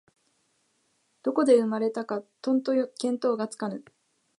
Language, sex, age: Japanese, female, 19-29